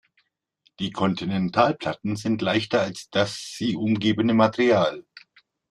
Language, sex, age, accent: German, male, 50-59, Deutschland Deutsch